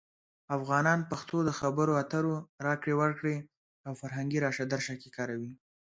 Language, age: Pashto, under 19